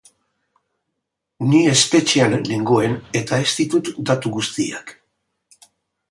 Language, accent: Basque, Mendebalekoa (Araba, Bizkaia, Gipuzkoako mendebaleko herri batzuk)